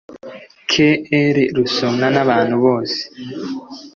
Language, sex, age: Kinyarwanda, male, 19-29